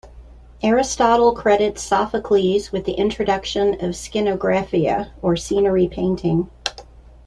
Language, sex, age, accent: English, female, 40-49, United States English